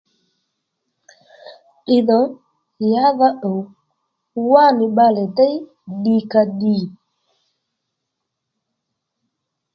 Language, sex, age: Lendu, female, 30-39